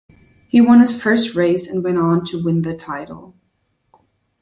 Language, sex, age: English, female, 19-29